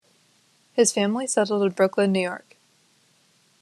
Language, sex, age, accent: English, female, under 19, United States English